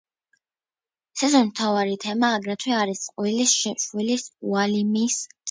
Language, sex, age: Georgian, female, under 19